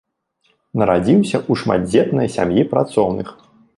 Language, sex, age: Belarusian, male, 30-39